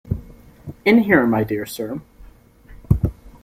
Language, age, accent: English, under 19, Canadian English